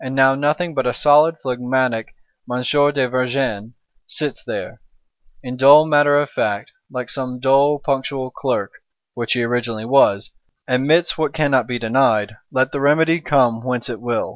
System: none